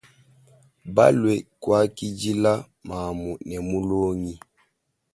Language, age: Luba-Lulua, 19-29